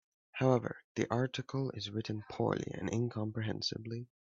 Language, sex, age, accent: English, male, under 19, United States English